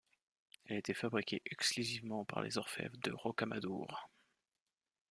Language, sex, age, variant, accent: French, male, 30-39, Français d'Europe, Français de Suisse